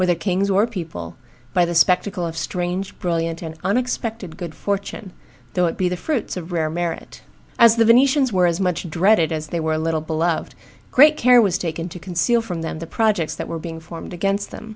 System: none